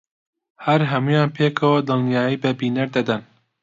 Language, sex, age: Central Kurdish, male, 19-29